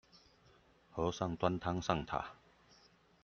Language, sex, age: Chinese, male, 40-49